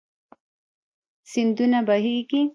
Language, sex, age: Pashto, female, 19-29